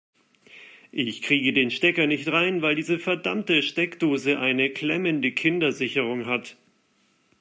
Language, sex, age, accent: German, male, 30-39, Deutschland Deutsch